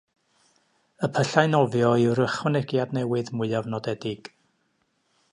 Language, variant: Welsh, North-Eastern Welsh